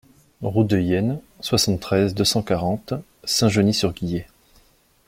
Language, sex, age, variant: French, male, 30-39, Français de métropole